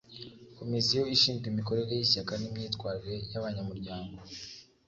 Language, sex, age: Kinyarwanda, male, 19-29